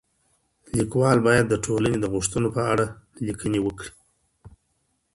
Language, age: Pashto, 40-49